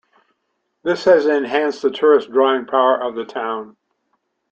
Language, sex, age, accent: English, male, 70-79, Canadian English